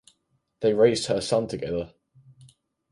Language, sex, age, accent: English, male, under 19, England English